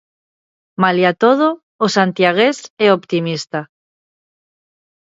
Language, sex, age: Galician, female, 30-39